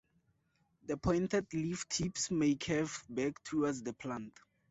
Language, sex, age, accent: English, male, under 19, Southern African (South Africa, Zimbabwe, Namibia)